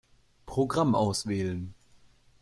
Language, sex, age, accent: German, male, 19-29, Deutschland Deutsch